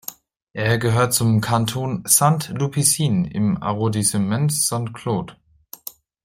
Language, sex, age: German, male, 19-29